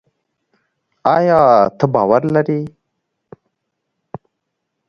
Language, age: Pashto, 19-29